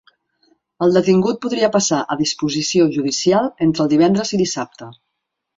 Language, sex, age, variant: Catalan, female, 40-49, Central